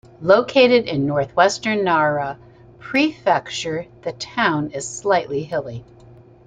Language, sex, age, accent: English, female, 60-69, United States English